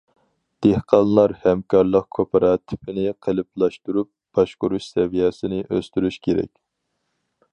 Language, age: Uyghur, 19-29